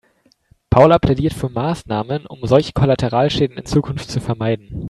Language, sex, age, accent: German, male, 19-29, Deutschland Deutsch